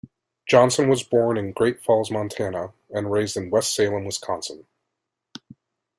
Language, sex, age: English, male, 40-49